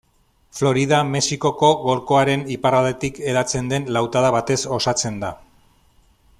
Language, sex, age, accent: Basque, male, 40-49, Mendebalekoa (Araba, Bizkaia, Gipuzkoako mendebaleko herri batzuk)